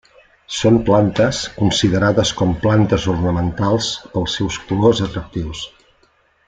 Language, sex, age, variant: Catalan, male, 60-69, Central